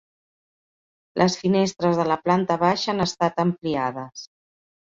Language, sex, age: Catalan, female, 50-59